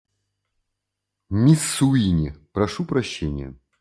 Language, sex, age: Russian, male, 50-59